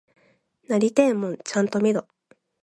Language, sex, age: Japanese, female, 19-29